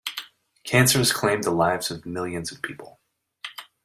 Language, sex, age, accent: English, male, 30-39, United States English